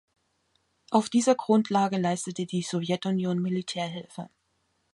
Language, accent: German, Deutschland Deutsch